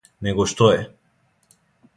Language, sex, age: Serbian, male, 19-29